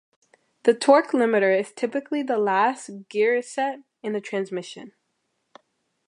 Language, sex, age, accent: English, female, under 19, United States English